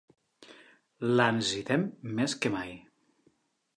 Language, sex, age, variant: Catalan, male, 40-49, Nord-Occidental